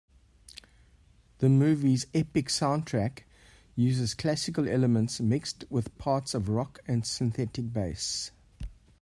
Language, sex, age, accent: English, male, 60-69, Southern African (South Africa, Zimbabwe, Namibia)